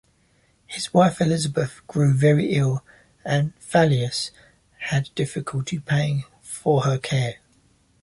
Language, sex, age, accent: English, male, 30-39, England English